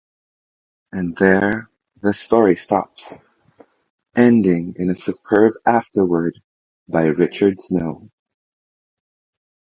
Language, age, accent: English, 30-39, Filipino